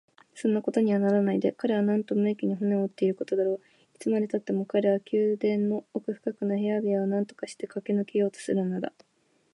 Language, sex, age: Japanese, female, 19-29